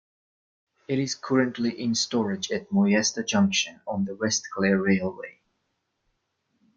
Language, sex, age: English, male, 19-29